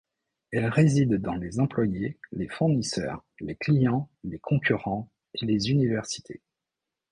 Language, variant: French, Français de métropole